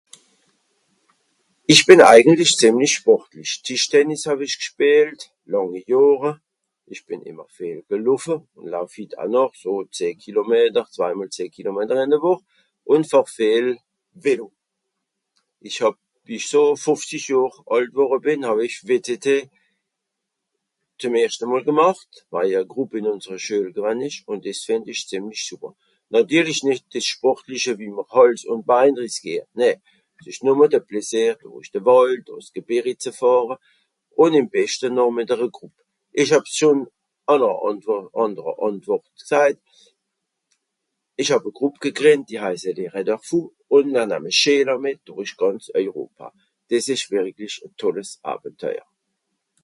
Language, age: Swiss German, 60-69